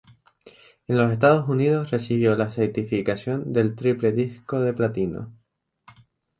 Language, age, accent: Spanish, 19-29, España: Islas Canarias